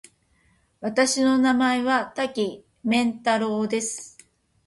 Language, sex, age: Japanese, female, 50-59